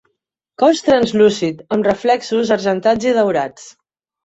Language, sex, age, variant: Catalan, female, 60-69, Central